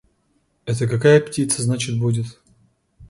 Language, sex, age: Russian, male, 40-49